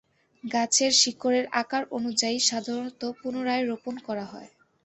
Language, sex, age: Bengali, female, 19-29